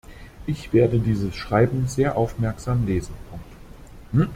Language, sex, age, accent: German, male, 40-49, Deutschland Deutsch